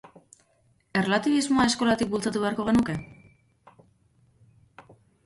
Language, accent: Basque, Erdialdekoa edo Nafarra (Gipuzkoa, Nafarroa)